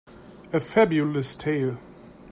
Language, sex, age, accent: English, male, 30-39, United States English